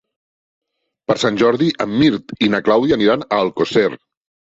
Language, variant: Catalan, Central